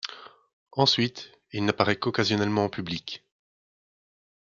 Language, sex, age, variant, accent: French, male, 30-39, Français d'Europe, Français de Belgique